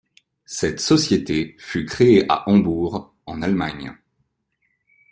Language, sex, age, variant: French, male, 30-39, Français de métropole